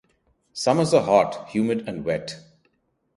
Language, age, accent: English, 30-39, India and South Asia (India, Pakistan, Sri Lanka)